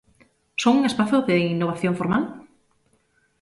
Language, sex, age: Galician, female, 30-39